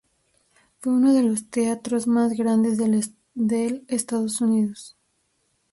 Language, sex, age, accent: Spanish, female, 19-29, México